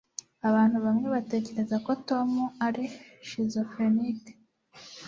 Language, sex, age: Kinyarwanda, female, 19-29